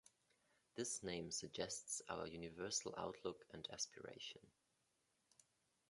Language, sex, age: English, male, 30-39